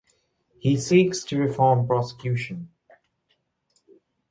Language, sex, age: English, male, under 19